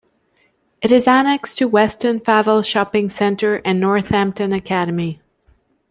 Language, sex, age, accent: English, female, 30-39, Canadian English